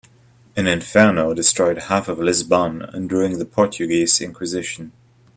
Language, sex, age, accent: English, male, 30-39, United States English